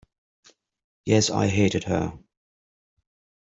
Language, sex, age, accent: English, male, 40-49, England English